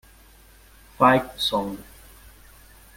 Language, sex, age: Italian, male, 40-49